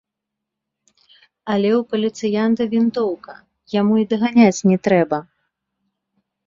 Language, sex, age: Belarusian, female, 30-39